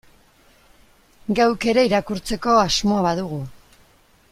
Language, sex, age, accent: Basque, female, 19-29, Mendebalekoa (Araba, Bizkaia, Gipuzkoako mendebaleko herri batzuk)